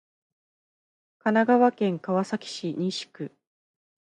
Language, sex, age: Japanese, female, 30-39